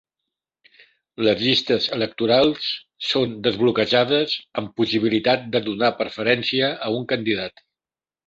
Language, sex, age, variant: Catalan, male, 60-69, Central